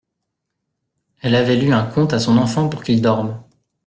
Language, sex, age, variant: French, male, 30-39, Français de métropole